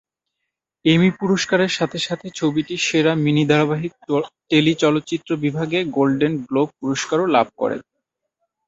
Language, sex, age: Bengali, male, 19-29